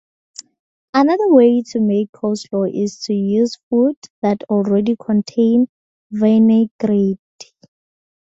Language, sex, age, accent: English, female, 19-29, Southern African (South Africa, Zimbabwe, Namibia)